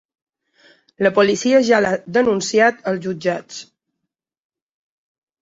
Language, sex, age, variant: Catalan, female, 40-49, Balear